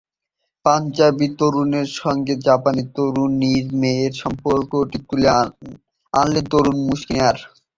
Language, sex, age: Bengali, male, 19-29